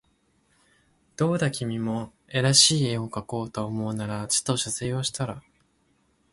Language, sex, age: Japanese, male, 19-29